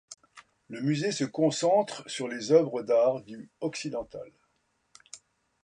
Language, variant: French, Français de métropole